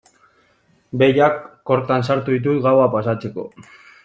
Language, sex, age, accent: Basque, male, 19-29, Mendebalekoa (Araba, Bizkaia, Gipuzkoako mendebaleko herri batzuk)